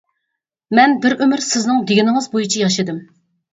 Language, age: Uyghur, 30-39